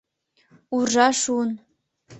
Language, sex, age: Mari, female, under 19